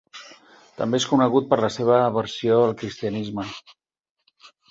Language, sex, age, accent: Catalan, male, 50-59, Barcelonès